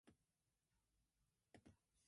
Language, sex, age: English, female, under 19